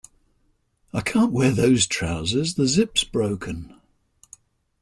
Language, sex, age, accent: English, male, 70-79, England English